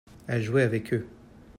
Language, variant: French, Français de métropole